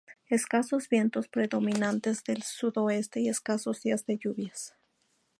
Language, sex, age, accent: Spanish, female, 30-39, México